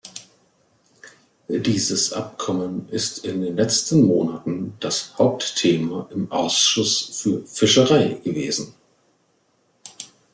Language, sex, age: German, male, 40-49